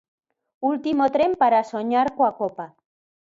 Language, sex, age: Galician, female, 50-59